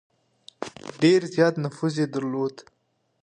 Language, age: Pashto, 19-29